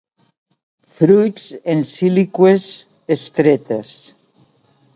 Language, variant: Catalan, Septentrional